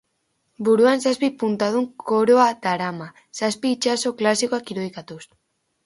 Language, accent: Basque, Erdialdekoa edo Nafarra (Gipuzkoa, Nafarroa)